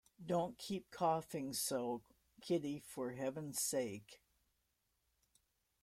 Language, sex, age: English, female, 70-79